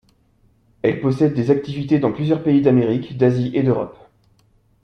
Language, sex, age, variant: French, male, 30-39, Français de métropole